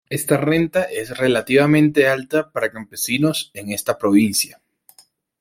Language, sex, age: Spanish, male, 19-29